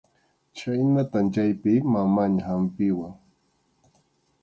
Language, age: Arequipa-La Unión Quechua, 19-29